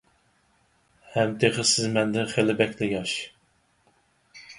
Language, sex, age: Uyghur, male, 30-39